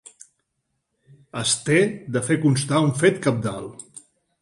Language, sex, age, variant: Catalan, male, 50-59, Central